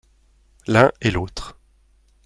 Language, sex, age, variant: French, male, 30-39, Français de métropole